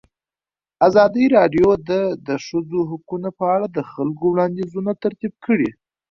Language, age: Pashto, 30-39